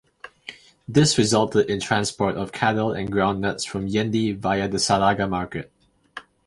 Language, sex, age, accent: English, male, 19-29, Malaysian English